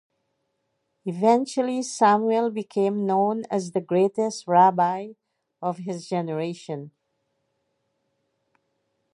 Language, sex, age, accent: English, female, 50-59, England English